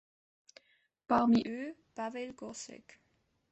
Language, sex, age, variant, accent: French, female, 19-29, Français d'Europe, Français de Suisse